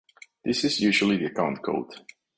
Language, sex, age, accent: English, male, 30-39, United States English